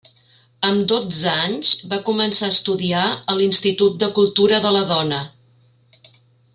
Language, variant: Catalan, Central